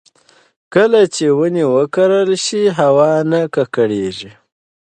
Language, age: Pashto, 30-39